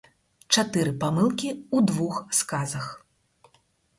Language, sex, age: Belarusian, female, 30-39